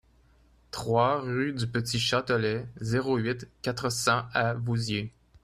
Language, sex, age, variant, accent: French, male, 30-39, Français d'Amérique du Nord, Français du Canada